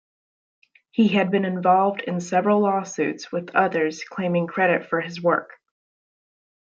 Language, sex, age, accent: English, female, 19-29, United States English